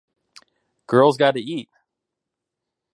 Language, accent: English, United States English